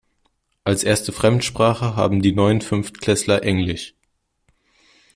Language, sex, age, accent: German, male, under 19, Deutschland Deutsch